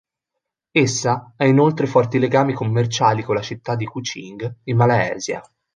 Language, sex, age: Italian, male, 19-29